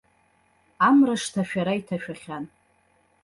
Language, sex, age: Abkhazian, female, 30-39